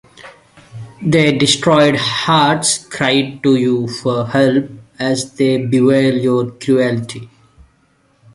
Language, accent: English, India and South Asia (India, Pakistan, Sri Lanka)